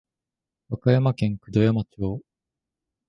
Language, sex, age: Japanese, male, 19-29